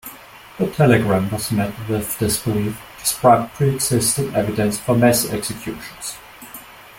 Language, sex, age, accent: English, male, 19-29, England English